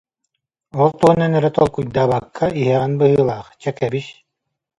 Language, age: Yakut, 50-59